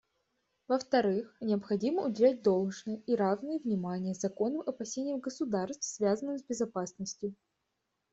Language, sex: Russian, female